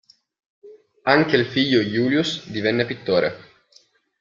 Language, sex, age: Italian, male, 19-29